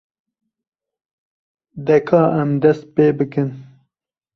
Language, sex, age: Kurdish, male, 30-39